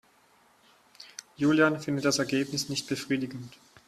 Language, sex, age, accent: German, male, 19-29, Deutschland Deutsch; Schweizerdeutsch